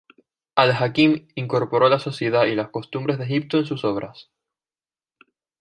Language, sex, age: Spanish, female, 19-29